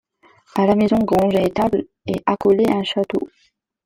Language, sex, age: French, female, 19-29